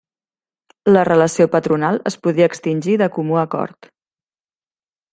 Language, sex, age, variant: Catalan, female, 40-49, Central